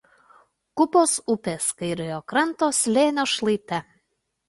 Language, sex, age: Lithuanian, female, 30-39